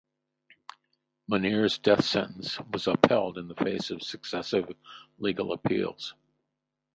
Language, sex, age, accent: English, male, 60-69, United States English